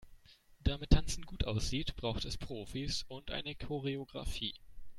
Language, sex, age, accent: German, male, 19-29, Deutschland Deutsch